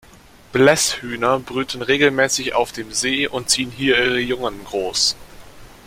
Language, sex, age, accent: German, male, under 19, Deutschland Deutsch